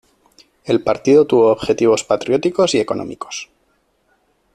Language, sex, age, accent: Spanish, male, 40-49, España: Norte peninsular (Asturias, Castilla y León, Cantabria, País Vasco, Navarra, Aragón, La Rioja, Guadalajara, Cuenca)